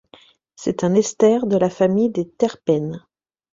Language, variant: French, Français de métropole